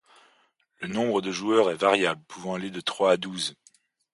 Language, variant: French, Français de métropole